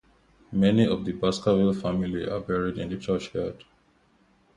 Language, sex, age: English, male, 19-29